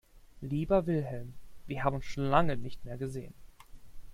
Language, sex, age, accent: German, male, 30-39, Deutschland Deutsch